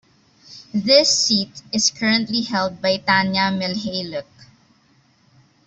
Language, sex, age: English, female, 19-29